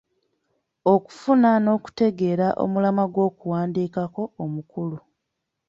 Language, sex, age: Ganda, female, 19-29